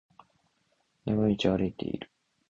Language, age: Japanese, under 19